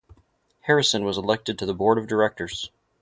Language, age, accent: English, 30-39, United States English